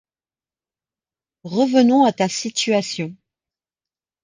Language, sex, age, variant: French, female, 50-59, Français de métropole